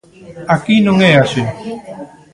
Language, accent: Galician, Normativo (estándar)